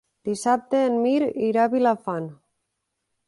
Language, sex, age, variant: Catalan, female, 30-39, Nord-Occidental